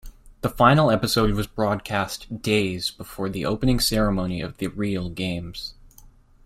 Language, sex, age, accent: English, male, 19-29, United States English